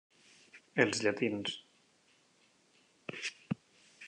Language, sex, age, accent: Catalan, male, 50-59, valencià